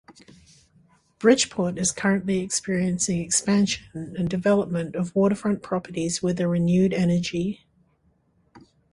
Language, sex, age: English, female, 60-69